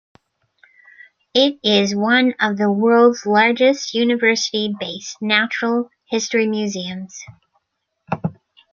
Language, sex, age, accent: English, female, 60-69, United States English